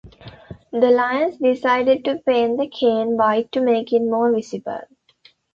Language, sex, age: English, female, 19-29